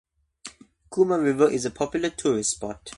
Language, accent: English, Australian English